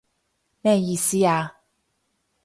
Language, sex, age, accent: Cantonese, female, 30-39, 广州音